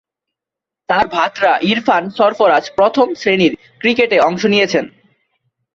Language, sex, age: Bengali, male, 19-29